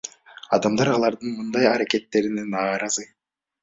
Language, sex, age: Kyrgyz, male, 19-29